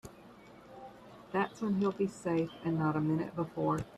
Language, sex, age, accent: English, female, 40-49, United States English